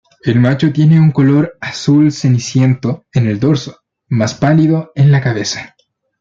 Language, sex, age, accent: Spanish, male, 19-29, Chileno: Chile, Cuyo